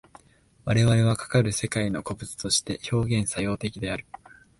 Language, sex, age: Japanese, male, 19-29